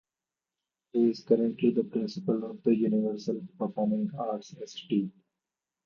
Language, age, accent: English, 19-29, India and South Asia (India, Pakistan, Sri Lanka)